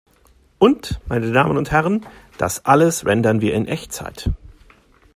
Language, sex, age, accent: German, male, 40-49, Deutschland Deutsch